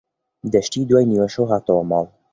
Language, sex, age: Central Kurdish, male, under 19